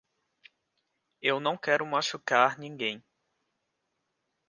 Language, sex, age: Portuguese, male, 19-29